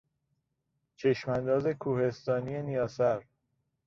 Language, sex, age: Persian, male, 30-39